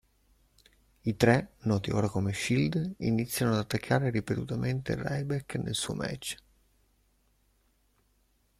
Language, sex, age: Italian, male, 30-39